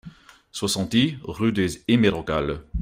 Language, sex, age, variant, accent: French, male, 30-39, Français d'Amérique du Nord, Français du Canada